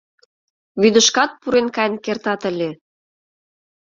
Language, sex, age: Mari, female, 30-39